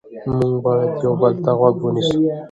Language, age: Pashto, 19-29